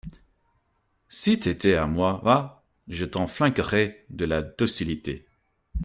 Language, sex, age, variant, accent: French, male, 30-39, Français d'Amérique du Nord, Français du Canada